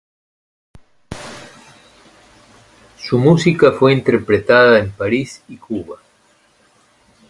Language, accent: Spanish, Andino-Pacífico: Colombia, Perú, Ecuador, oeste de Bolivia y Venezuela andina